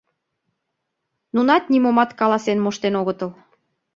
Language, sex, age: Mari, female, 40-49